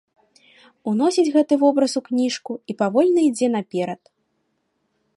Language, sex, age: Belarusian, female, 19-29